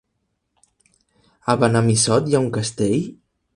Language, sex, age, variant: Catalan, male, 19-29, Central